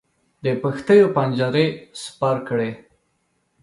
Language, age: Pashto, 30-39